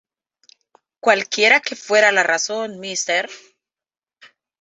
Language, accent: Spanish, España: Norte peninsular (Asturias, Castilla y León, Cantabria, País Vasco, Navarra, Aragón, La Rioja, Guadalajara, Cuenca)